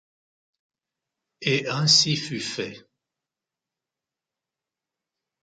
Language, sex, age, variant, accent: French, male, 60-69, Français d'Europe, Français de Suisse